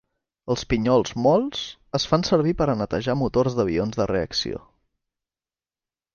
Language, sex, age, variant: Catalan, male, 19-29, Central